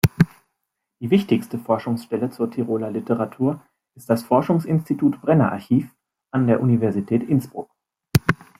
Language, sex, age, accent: German, male, 19-29, Deutschland Deutsch